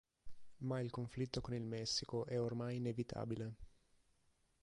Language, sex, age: Italian, male, 30-39